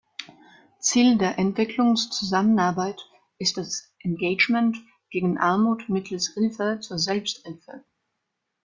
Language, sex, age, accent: German, female, 19-29, Deutschland Deutsch